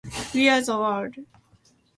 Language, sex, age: Japanese, female, 19-29